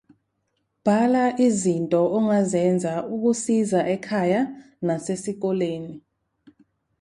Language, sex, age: Zulu, female, 19-29